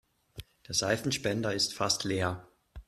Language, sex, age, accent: German, male, 40-49, Deutschland Deutsch